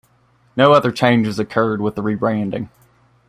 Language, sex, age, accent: English, male, 30-39, United States English